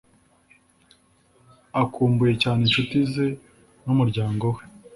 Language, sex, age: Kinyarwanda, male, 19-29